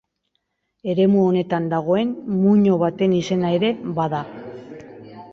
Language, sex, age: Basque, female, 50-59